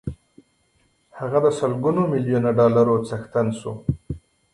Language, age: Pashto, 30-39